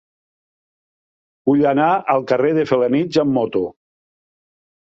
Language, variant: Catalan, Nord-Occidental